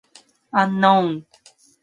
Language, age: English, 19-29